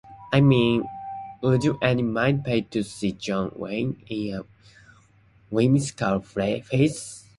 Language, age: English, 19-29